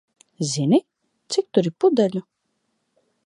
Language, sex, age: Latvian, female, 19-29